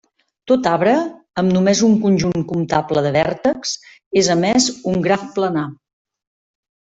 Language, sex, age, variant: Catalan, female, 50-59, Central